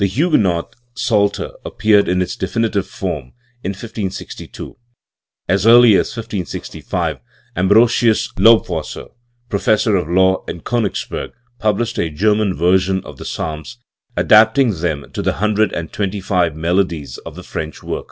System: none